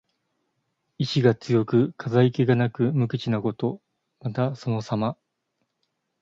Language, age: Japanese, 19-29